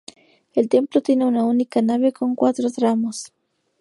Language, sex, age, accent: Spanish, female, 19-29, México